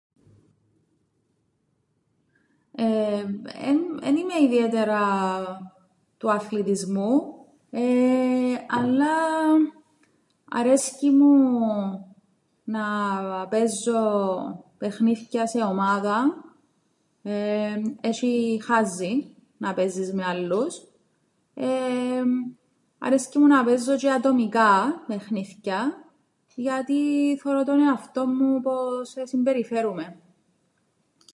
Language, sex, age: Greek, female, 30-39